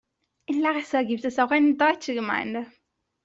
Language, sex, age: German, female, 19-29